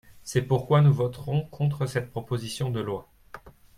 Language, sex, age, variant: French, male, 30-39, Français de métropole